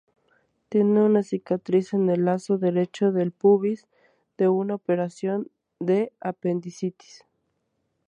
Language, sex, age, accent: Spanish, male, 19-29, México